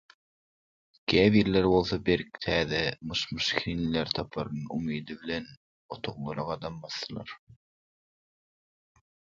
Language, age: Turkmen, 19-29